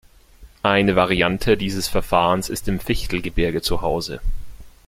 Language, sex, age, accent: German, male, 19-29, Deutschland Deutsch